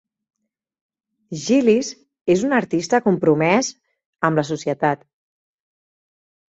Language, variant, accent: Catalan, Central, Barcelonès